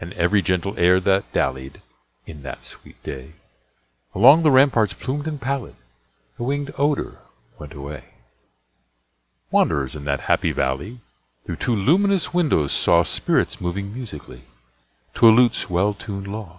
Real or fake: real